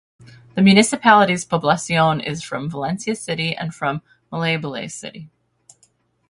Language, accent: English, United States English; Midwestern